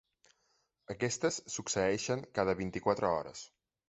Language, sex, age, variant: Catalan, male, 19-29, Central